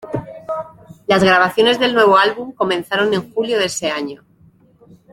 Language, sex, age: Spanish, female, 50-59